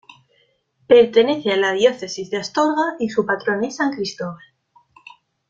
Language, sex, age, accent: Spanish, female, 19-29, España: Norte peninsular (Asturias, Castilla y León, Cantabria, País Vasco, Navarra, Aragón, La Rioja, Guadalajara, Cuenca)